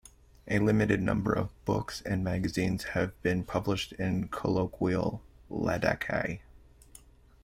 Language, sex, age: English, male, 40-49